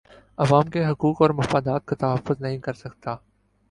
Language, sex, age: Urdu, male, 19-29